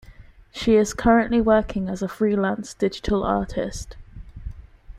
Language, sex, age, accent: English, female, 19-29, England English